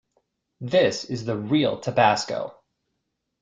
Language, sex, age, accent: English, male, 30-39, United States English